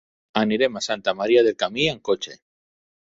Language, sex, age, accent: Catalan, male, 40-49, valencià